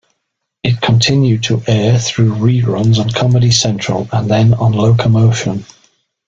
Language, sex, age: English, male, 60-69